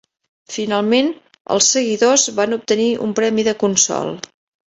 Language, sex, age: Catalan, female, 60-69